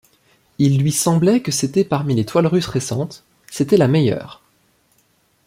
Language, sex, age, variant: French, male, 19-29, Français de métropole